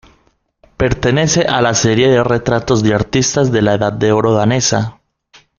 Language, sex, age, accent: Spanish, male, 19-29, Caribe: Cuba, Venezuela, Puerto Rico, República Dominicana, Panamá, Colombia caribeña, México caribeño, Costa del golfo de México